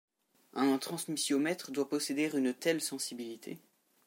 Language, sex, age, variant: French, male, under 19, Français de métropole